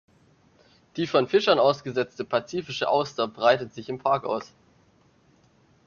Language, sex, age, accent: German, male, under 19, Deutschland Deutsch